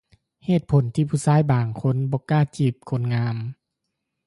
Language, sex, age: Lao, male, 30-39